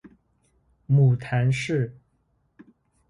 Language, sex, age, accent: Chinese, male, 30-39, 出生地：山东省